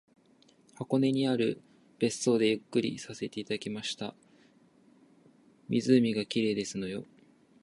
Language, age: Japanese, 19-29